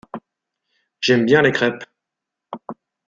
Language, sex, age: French, male, 40-49